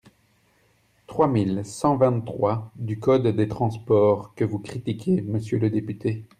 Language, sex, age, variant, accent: French, male, 30-39, Français d'Europe, Français de Belgique